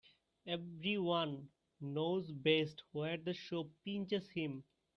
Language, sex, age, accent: English, male, 19-29, India and South Asia (India, Pakistan, Sri Lanka)